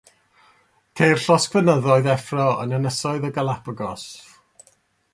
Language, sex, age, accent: Welsh, male, 30-39, Y Deyrnas Unedig Cymraeg